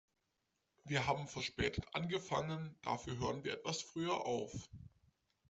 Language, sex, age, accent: German, male, 19-29, Deutschland Deutsch